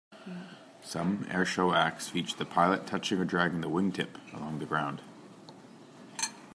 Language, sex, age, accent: English, female, 40-49, Canadian English